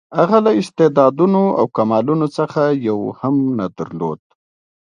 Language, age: Pashto, 30-39